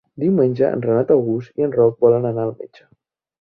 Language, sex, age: Catalan, male, 19-29